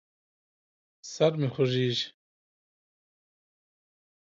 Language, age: Pashto, 40-49